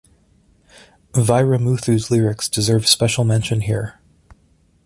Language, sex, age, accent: English, male, 40-49, Canadian English